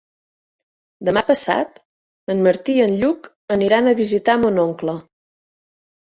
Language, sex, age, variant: Catalan, female, 30-39, Central